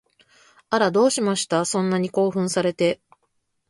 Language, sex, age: Japanese, female, 40-49